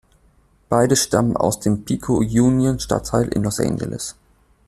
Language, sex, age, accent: German, male, 19-29, Deutschland Deutsch